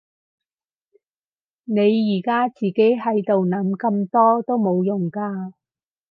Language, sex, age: Cantonese, female, 30-39